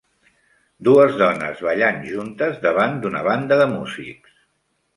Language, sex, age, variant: Catalan, male, 60-69, Central